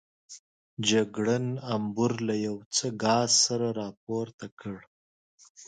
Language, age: Pashto, 19-29